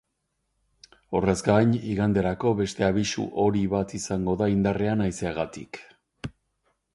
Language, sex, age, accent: Basque, male, 50-59, Erdialdekoa edo Nafarra (Gipuzkoa, Nafarroa)